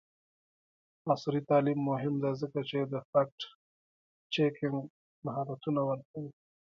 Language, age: Pashto, 30-39